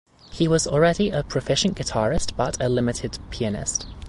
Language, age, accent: English, 19-29, England English